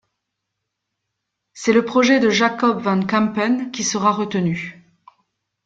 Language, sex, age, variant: French, female, 50-59, Français de métropole